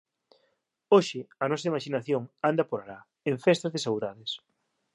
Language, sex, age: Galician, male, 30-39